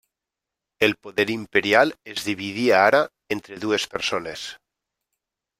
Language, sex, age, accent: Catalan, male, 40-49, valencià